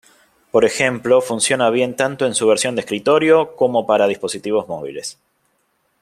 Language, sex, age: Spanish, male, 40-49